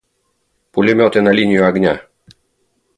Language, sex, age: Russian, male, 30-39